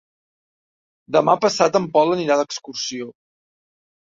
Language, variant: Catalan, Central